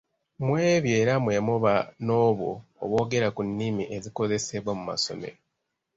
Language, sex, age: Ganda, male, 90+